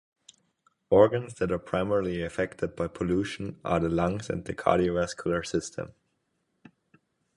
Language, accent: English, United States English; England English